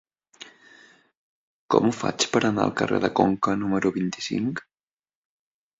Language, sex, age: Catalan, male, 30-39